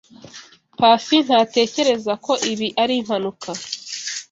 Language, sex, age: Kinyarwanda, female, 19-29